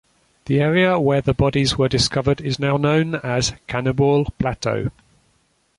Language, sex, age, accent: English, male, 50-59, England English